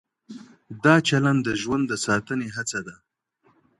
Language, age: Pashto, 30-39